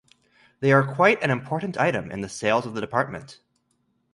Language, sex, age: English, male, 19-29